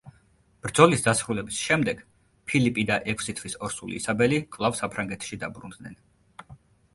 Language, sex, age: Georgian, male, 19-29